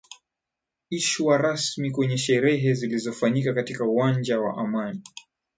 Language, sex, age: Swahili, male, 19-29